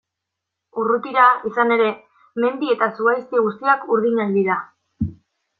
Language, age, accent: Basque, 19-29, Mendebalekoa (Araba, Bizkaia, Gipuzkoako mendebaleko herri batzuk)